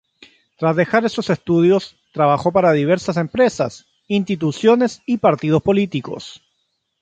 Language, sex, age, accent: Spanish, male, 40-49, Chileno: Chile, Cuyo